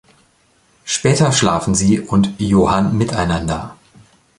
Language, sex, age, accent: German, male, 40-49, Deutschland Deutsch